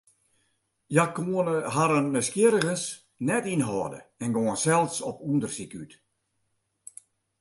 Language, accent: Western Frisian, Klaaifrysk